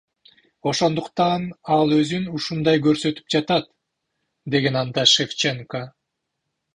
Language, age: Kyrgyz, 40-49